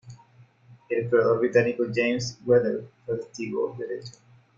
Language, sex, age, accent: Spanish, male, 40-49, España: Norte peninsular (Asturias, Castilla y León, Cantabria, País Vasco, Navarra, Aragón, La Rioja, Guadalajara, Cuenca)